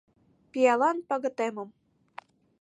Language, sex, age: Mari, female, 19-29